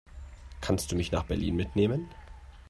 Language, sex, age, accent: German, male, 19-29, Deutschland Deutsch